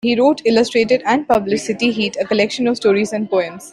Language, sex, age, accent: English, female, 19-29, India and South Asia (India, Pakistan, Sri Lanka)